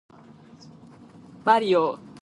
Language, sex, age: English, female, under 19